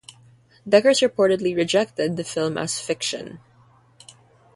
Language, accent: English, Filipino